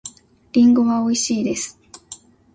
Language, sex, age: Japanese, female, 19-29